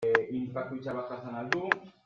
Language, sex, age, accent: Basque, male, 19-29, Mendebalekoa (Araba, Bizkaia, Gipuzkoako mendebaleko herri batzuk)